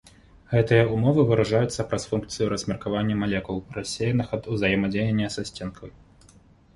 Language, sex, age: Belarusian, male, 19-29